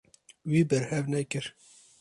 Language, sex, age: Kurdish, male, 30-39